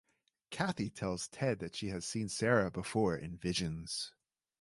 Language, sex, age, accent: English, male, 30-39, United States English